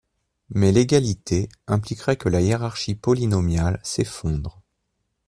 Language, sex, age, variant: French, male, 30-39, Français de métropole